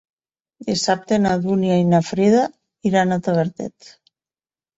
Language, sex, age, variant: Catalan, female, 50-59, Nord-Occidental